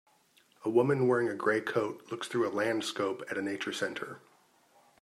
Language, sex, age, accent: English, male, 50-59, United States English